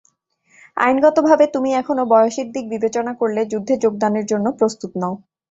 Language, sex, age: Bengali, female, 19-29